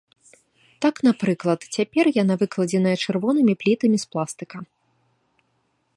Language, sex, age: Belarusian, female, 19-29